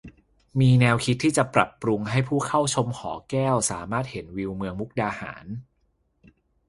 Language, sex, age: Thai, male, 30-39